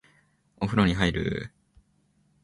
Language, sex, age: Japanese, male, under 19